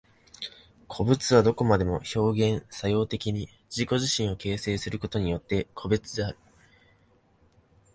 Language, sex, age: Japanese, male, 19-29